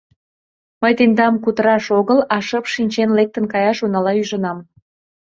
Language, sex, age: Mari, female, 30-39